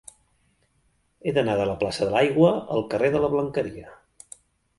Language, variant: Catalan, Central